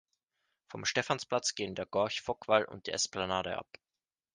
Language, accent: German, Österreichisches Deutsch